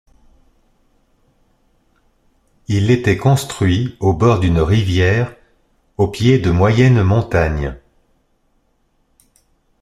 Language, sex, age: French, male, 40-49